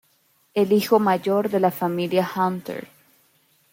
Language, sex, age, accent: Spanish, female, 19-29, América central